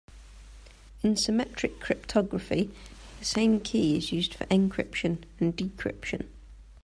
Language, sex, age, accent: English, female, 30-39, England English